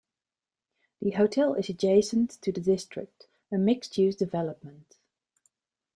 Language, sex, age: English, female, 40-49